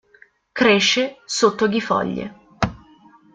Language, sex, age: Italian, female, under 19